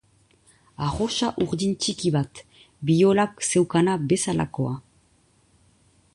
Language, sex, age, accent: Basque, female, 40-49, Nafar-lapurtarra edo Zuberotarra (Lapurdi, Nafarroa Beherea, Zuberoa)